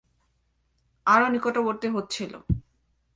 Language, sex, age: Bengali, female, 19-29